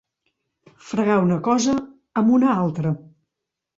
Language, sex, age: Catalan, female, 50-59